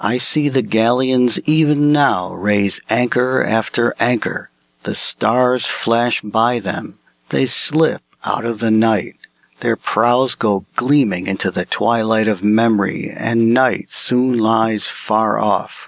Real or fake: real